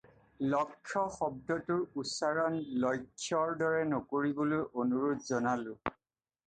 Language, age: Assamese, 40-49